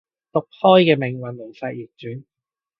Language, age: Cantonese, 40-49